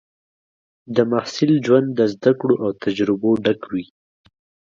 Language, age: Pashto, 19-29